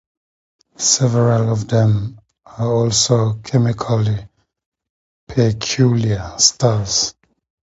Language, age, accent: English, 40-49, Southern African (South Africa, Zimbabwe, Namibia)